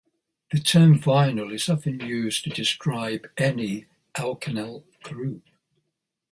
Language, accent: English, England English